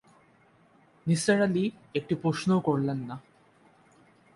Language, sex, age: Bengali, male, 19-29